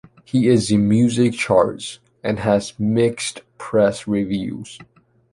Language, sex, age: English, male, 19-29